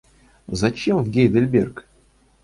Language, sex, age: Russian, male, 19-29